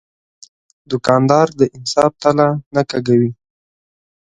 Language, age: Pashto, 19-29